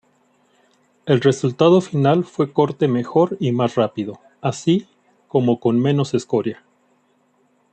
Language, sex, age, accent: Spanish, male, 40-49, México